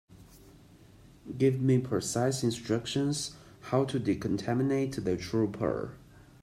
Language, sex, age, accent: English, male, 19-29, Hong Kong English